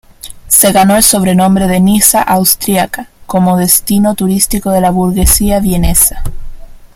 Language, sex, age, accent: Spanish, female, under 19, Chileno: Chile, Cuyo